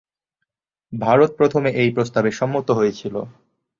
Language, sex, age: Bengali, male, 19-29